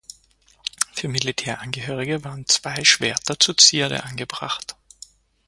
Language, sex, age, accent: German, male, 30-39, Österreichisches Deutsch